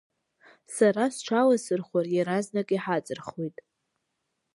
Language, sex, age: Abkhazian, female, under 19